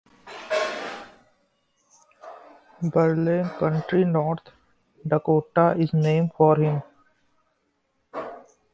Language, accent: English, India and South Asia (India, Pakistan, Sri Lanka)